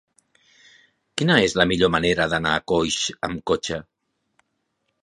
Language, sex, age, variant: Catalan, male, 50-59, Septentrional